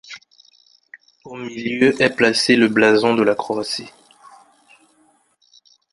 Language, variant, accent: French, Français d'Afrique subsaharienne et des îles africaines, Français du Cameroun